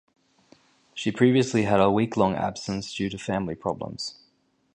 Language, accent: English, Australian English